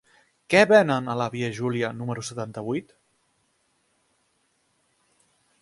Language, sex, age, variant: Catalan, male, 30-39, Central